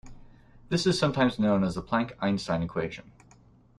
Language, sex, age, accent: English, male, 30-39, United States English